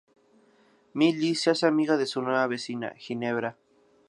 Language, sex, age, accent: Spanish, male, 19-29, México